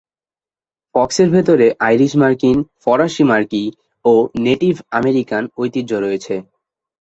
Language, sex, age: Bengali, male, 19-29